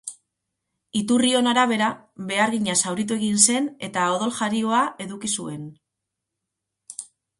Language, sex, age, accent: Basque, female, 40-49, Mendebalekoa (Araba, Bizkaia, Gipuzkoako mendebaleko herri batzuk)